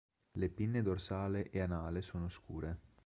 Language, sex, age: Italian, male, 19-29